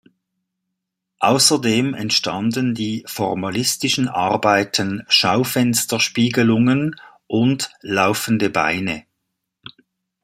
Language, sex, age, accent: German, male, 60-69, Schweizerdeutsch